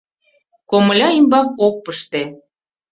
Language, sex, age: Mari, female, 40-49